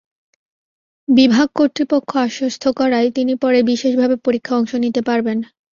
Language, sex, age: Bengali, female, 19-29